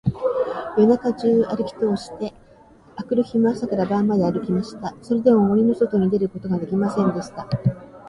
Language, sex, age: Japanese, female, 60-69